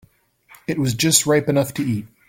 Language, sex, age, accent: English, male, 19-29, United States English